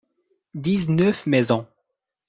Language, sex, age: French, male, 19-29